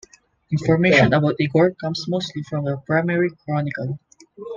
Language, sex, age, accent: English, male, 19-29, Filipino